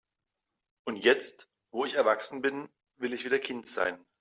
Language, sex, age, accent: German, male, 30-39, Deutschland Deutsch